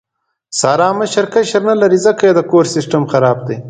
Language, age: Pashto, 19-29